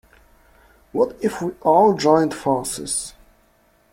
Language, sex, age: English, male, 30-39